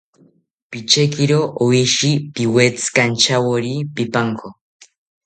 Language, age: South Ucayali Ashéninka, under 19